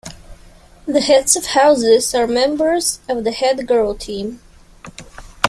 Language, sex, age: English, female, 19-29